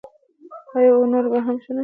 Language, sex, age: Pashto, female, 19-29